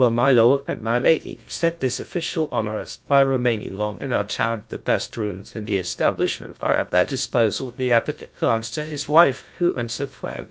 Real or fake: fake